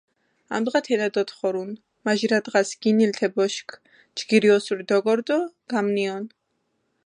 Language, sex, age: Mingrelian, female, 19-29